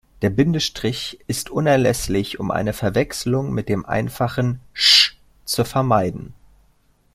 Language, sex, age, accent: German, male, 19-29, Deutschland Deutsch